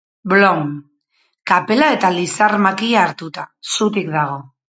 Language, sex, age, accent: Basque, female, 40-49, Mendebalekoa (Araba, Bizkaia, Gipuzkoako mendebaleko herri batzuk)